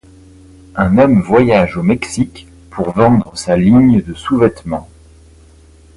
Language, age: French, 40-49